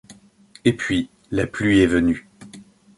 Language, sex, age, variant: French, male, 40-49, Français de métropole